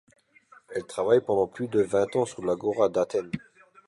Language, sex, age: French, male, 30-39